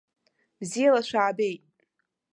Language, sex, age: Abkhazian, female, 19-29